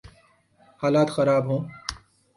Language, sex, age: Urdu, male, 19-29